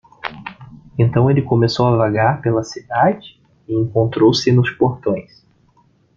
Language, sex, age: Portuguese, male, 30-39